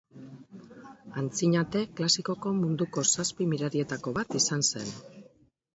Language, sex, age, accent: Basque, female, 50-59, Mendebalekoa (Araba, Bizkaia, Gipuzkoako mendebaleko herri batzuk)